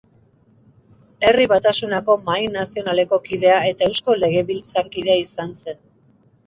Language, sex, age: Basque, female, 50-59